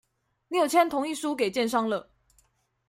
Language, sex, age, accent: Chinese, female, 19-29, 出生地：臺中市